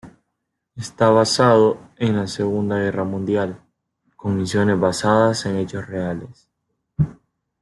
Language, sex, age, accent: Spanish, male, 19-29, América central